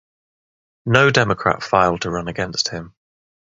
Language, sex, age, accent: English, male, 30-39, England English